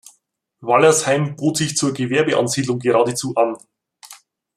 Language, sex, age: German, male, 40-49